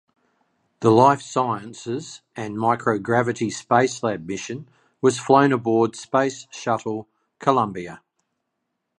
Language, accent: English, Australian English